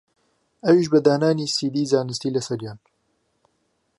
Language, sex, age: Central Kurdish, male, 19-29